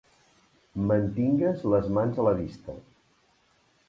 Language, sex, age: Catalan, male, 50-59